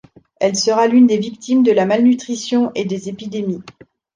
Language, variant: French, Français de métropole